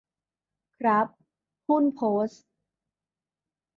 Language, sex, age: Thai, female, 19-29